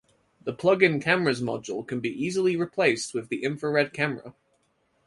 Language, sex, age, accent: English, male, 19-29, England English